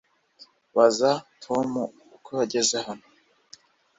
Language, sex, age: Kinyarwanda, male, 40-49